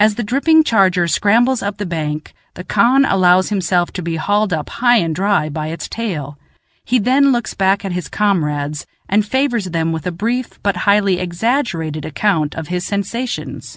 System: none